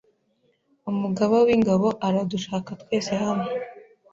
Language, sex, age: Kinyarwanda, female, 19-29